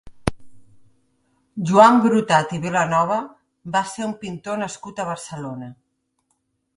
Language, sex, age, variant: Catalan, female, 50-59, Central